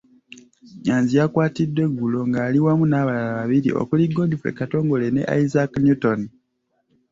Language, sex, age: Ganda, male, 19-29